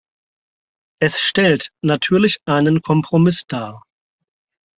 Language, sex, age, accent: German, male, 30-39, Deutschland Deutsch